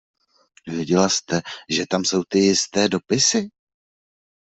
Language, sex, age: Czech, male, 30-39